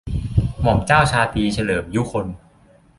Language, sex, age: Thai, male, 19-29